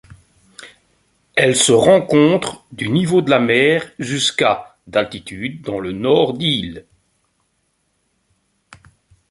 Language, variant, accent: French, Français d'Europe, Français de Belgique